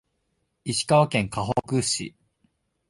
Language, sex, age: Japanese, male, 19-29